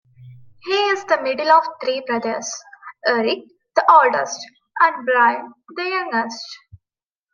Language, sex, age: English, female, 19-29